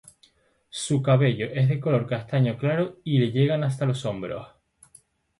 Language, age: Spanish, 19-29